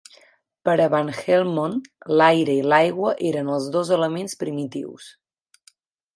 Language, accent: Catalan, gironí